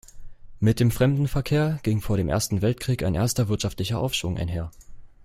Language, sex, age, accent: German, male, under 19, Deutschland Deutsch